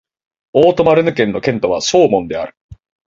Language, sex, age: Japanese, male, 19-29